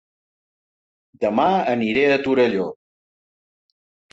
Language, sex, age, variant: Catalan, male, 60-69, Central